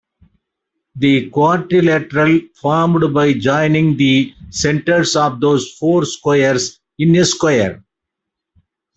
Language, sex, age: English, male, 60-69